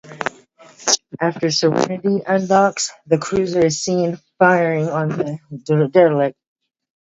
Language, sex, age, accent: English, female, 30-39, United States English